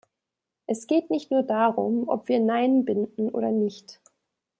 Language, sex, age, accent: German, female, 19-29, Deutschland Deutsch